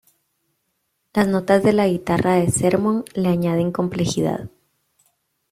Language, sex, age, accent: Spanish, female, 30-39, América central